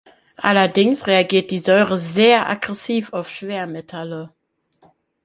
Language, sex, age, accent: German, male, under 19, Deutschland Deutsch